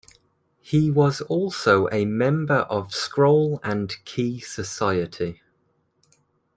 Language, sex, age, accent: English, male, 19-29, England English